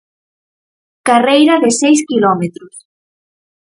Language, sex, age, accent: Galician, female, under 19, Normativo (estándar)